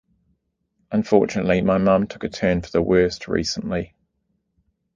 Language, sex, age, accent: English, male, 30-39, New Zealand English